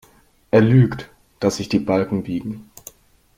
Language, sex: German, male